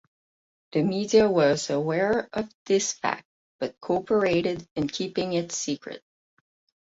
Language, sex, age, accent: English, female, 30-39, United States English; Canadian English